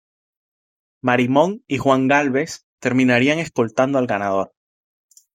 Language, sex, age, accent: Spanish, male, 30-39, Caribe: Cuba, Venezuela, Puerto Rico, República Dominicana, Panamá, Colombia caribeña, México caribeño, Costa del golfo de México